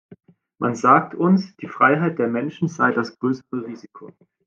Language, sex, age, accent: German, male, 19-29, Deutschland Deutsch